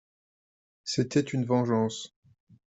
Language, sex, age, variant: French, male, 30-39, Français de métropole